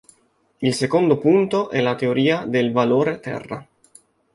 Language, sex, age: Italian, male, 19-29